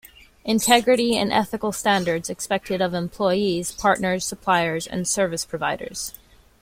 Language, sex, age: English, female, 19-29